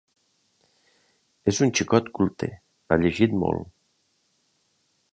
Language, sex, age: Catalan, male, 40-49